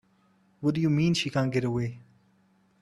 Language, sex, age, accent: English, male, 19-29, India and South Asia (India, Pakistan, Sri Lanka)